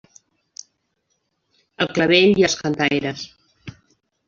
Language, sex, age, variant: Catalan, female, 50-59, Central